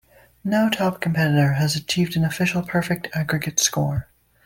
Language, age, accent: English, under 19, United States English